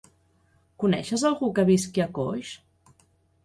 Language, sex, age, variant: Catalan, female, 30-39, Central